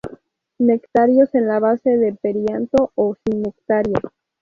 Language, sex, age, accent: Spanish, female, 19-29, México